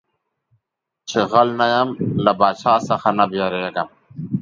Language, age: Pashto, 30-39